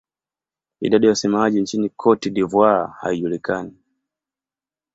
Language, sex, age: Swahili, male, 19-29